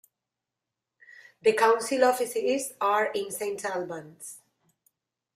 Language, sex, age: English, female, 40-49